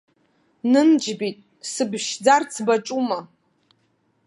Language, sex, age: Abkhazian, female, 30-39